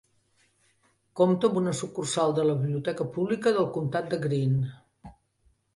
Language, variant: Catalan, Central